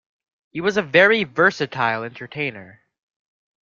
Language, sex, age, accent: English, male, under 19, United States English